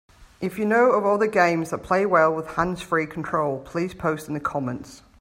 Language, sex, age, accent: English, female, 30-39, England English